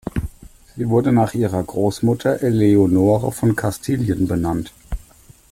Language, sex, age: German, male, 40-49